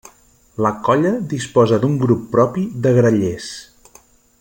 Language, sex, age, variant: Catalan, male, 50-59, Central